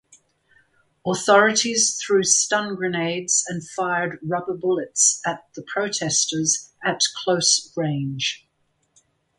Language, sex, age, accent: English, female, 70-79, England English